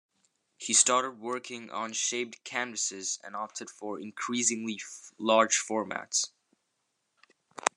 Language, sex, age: English, male, under 19